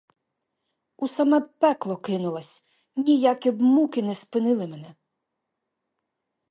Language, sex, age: Ukrainian, female, 40-49